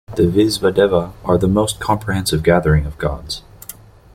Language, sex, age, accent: English, male, 30-39, United States English